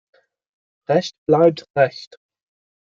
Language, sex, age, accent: German, male, 19-29, Britisches Deutsch